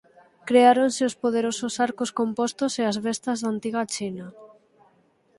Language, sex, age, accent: Galician, female, under 19, Oriental (común en zona oriental)